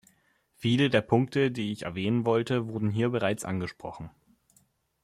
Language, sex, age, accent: German, male, 19-29, Deutschland Deutsch